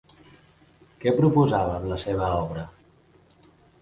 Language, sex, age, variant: Catalan, male, 30-39, Central